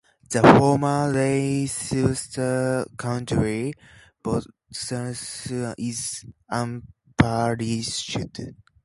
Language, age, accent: English, 19-29, United States English